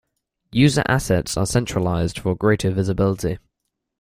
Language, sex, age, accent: English, male, 19-29, England English